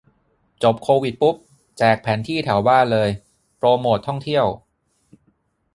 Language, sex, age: Thai, male, 40-49